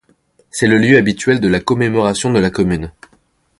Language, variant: French, Français de métropole